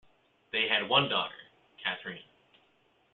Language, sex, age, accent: English, male, 19-29, United States English